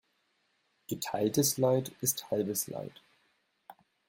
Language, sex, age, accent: German, male, 19-29, Deutschland Deutsch